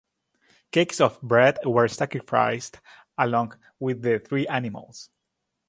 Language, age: English, 19-29